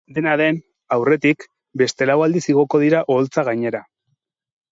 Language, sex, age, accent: Basque, male, 40-49, Erdialdekoa edo Nafarra (Gipuzkoa, Nafarroa)